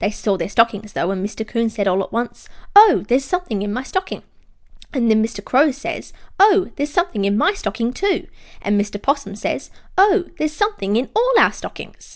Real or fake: real